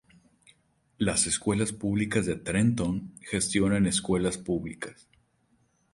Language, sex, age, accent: Spanish, male, 30-39, México